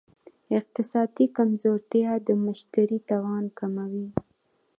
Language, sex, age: Pashto, female, 19-29